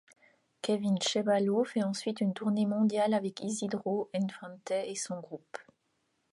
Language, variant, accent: French, Français d'Europe, Français de Suisse